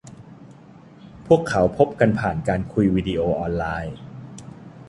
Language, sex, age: Thai, male, 40-49